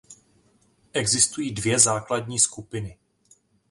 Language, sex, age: Czech, male, 40-49